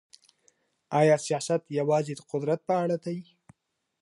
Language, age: Pashto, 19-29